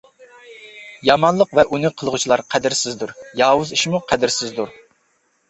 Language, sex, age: Uyghur, male, 40-49